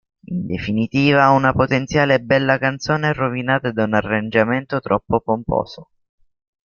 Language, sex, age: Italian, male, under 19